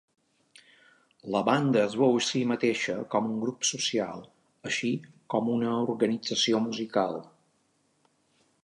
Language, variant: Catalan, Balear